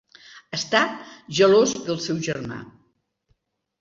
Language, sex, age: Catalan, female, 70-79